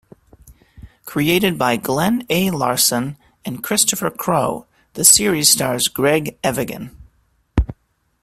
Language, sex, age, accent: English, male, 30-39, United States English